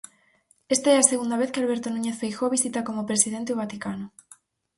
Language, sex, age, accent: Galician, female, 19-29, Normativo (estándar)